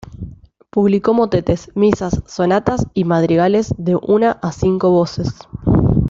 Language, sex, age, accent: Spanish, female, 19-29, Rioplatense: Argentina, Uruguay, este de Bolivia, Paraguay